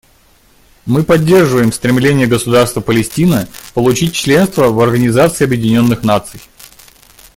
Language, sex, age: Russian, male, 30-39